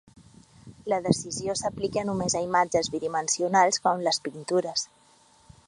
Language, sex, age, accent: Catalan, female, 30-39, balear; central